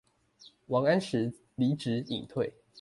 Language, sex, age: Chinese, male, 19-29